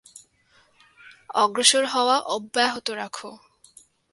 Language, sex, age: Bengali, female, 19-29